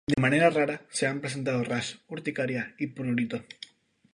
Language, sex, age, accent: Spanish, male, 19-29, España: Islas Canarias